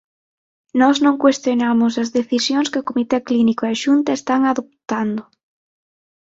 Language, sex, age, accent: Galician, female, 19-29, Atlántico (seseo e gheada); Normativo (estándar)